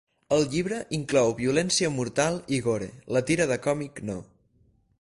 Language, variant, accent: Catalan, Central, central